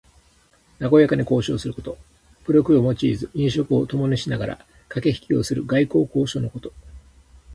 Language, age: Japanese, 60-69